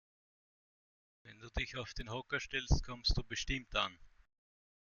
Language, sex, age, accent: German, male, 30-39, Österreichisches Deutsch